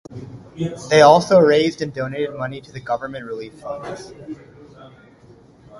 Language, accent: English, United States English